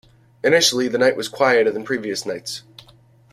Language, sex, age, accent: English, male, 30-39, United States English